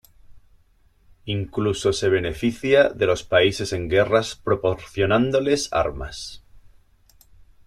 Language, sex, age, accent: Spanish, male, 40-49, España: Sur peninsular (Andalucia, Extremadura, Murcia)